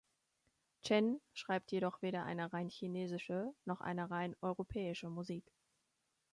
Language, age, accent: German, 30-39, Deutschland Deutsch